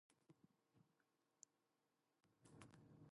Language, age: English, 19-29